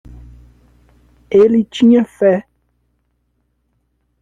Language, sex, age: Portuguese, male, 30-39